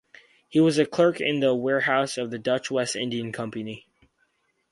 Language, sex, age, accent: English, male, under 19, United States English